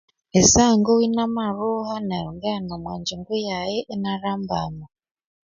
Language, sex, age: Konzo, female, 40-49